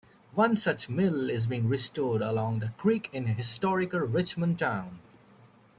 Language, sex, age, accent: English, male, 19-29, United States English